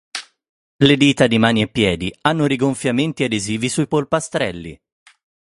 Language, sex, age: Italian, male, 30-39